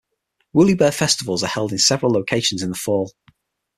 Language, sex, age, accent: English, male, 40-49, England English